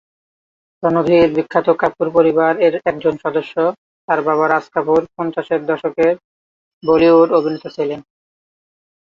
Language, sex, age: Bengali, male, 19-29